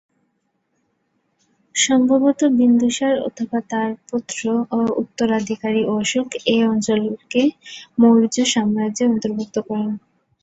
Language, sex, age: Bengali, female, 19-29